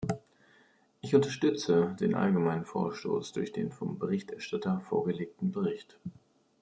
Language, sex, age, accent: German, male, 30-39, Deutschland Deutsch